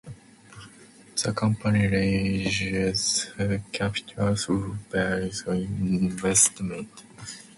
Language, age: English, 19-29